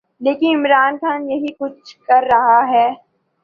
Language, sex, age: Urdu, male, 19-29